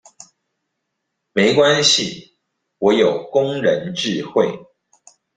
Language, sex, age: Chinese, male, 40-49